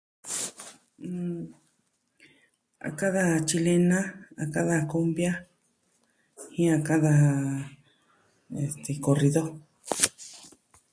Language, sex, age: Southwestern Tlaxiaco Mixtec, female, 40-49